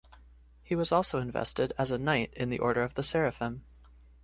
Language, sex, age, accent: English, male, 19-29, United States English